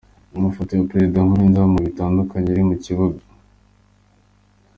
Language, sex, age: Kinyarwanda, male, under 19